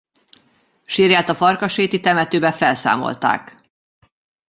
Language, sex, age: Hungarian, female, 40-49